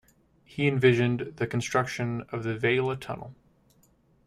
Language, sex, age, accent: English, male, 19-29, United States English